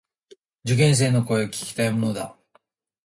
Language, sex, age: Japanese, male, 19-29